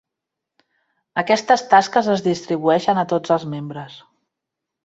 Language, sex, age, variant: Catalan, female, 40-49, Central